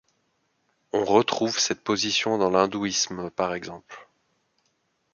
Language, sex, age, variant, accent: French, male, 19-29, Français d'Europe, Français de Suisse